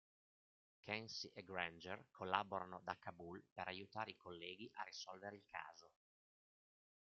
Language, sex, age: Italian, male, 50-59